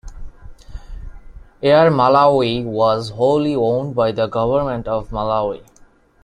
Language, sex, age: English, male, 19-29